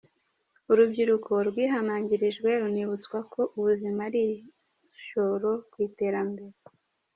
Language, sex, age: Kinyarwanda, male, 30-39